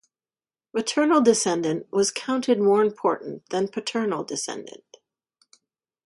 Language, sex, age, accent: English, female, 50-59, United States English